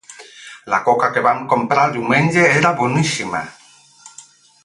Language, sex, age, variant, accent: Catalan, male, 40-49, Alacantí, Barcelona